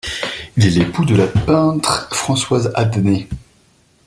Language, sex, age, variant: French, male, 19-29, Français de métropole